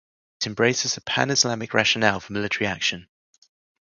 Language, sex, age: English, male, 30-39